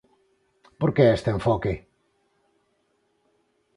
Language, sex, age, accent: Galician, male, 40-49, Normativo (estándar); Neofalante